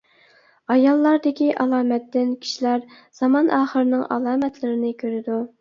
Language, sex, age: Uyghur, female, 19-29